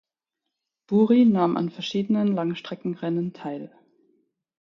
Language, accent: German, Deutschland Deutsch